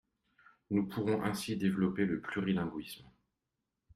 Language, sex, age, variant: French, male, 40-49, Français de métropole